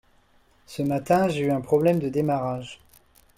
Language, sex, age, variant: French, male, 19-29, Français de métropole